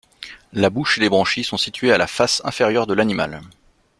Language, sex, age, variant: French, male, 30-39, Français de métropole